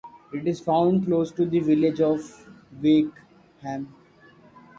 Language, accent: English, India and South Asia (India, Pakistan, Sri Lanka)